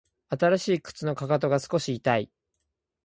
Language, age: Japanese, 19-29